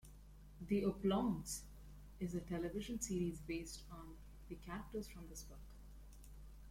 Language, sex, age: English, female, 19-29